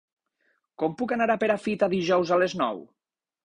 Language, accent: Catalan, valencià